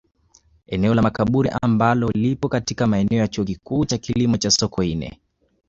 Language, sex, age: Swahili, male, 19-29